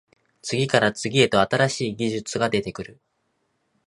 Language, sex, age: Japanese, male, 19-29